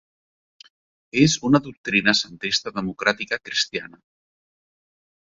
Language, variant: Catalan, Central